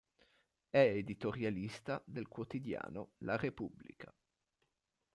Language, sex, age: Italian, male, 19-29